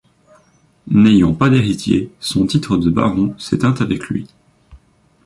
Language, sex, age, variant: French, male, under 19, Français de métropole